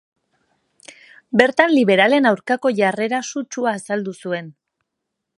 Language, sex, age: Basque, female, 30-39